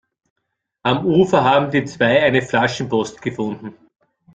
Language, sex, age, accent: German, male, 40-49, Österreichisches Deutsch